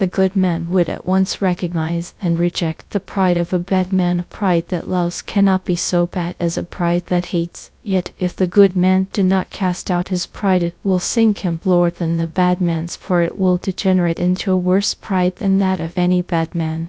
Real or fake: fake